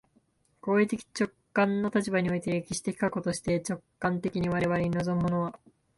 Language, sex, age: Japanese, female, 19-29